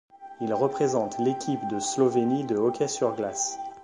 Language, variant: French, Français de métropole